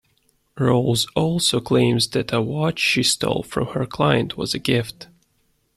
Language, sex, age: English, male, 19-29